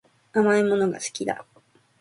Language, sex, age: Japanese, female, 19-29